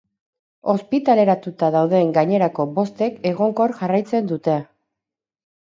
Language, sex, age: Basque, female, 30-39